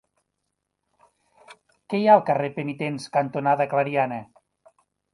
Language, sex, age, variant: Catalan, male, 50-59, Nord-Occidental